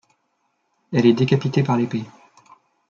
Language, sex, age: French, male, 30-39